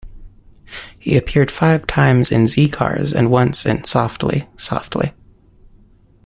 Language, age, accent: English, 19-29, United States English